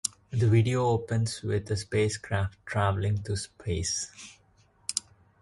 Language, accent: English, India and South Asia (India, Pakistan, Sri Lanka)